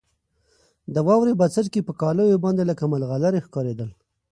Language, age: Pashto, 19-29